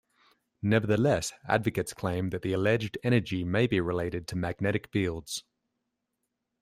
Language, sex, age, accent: English, male, 30-39, Australian English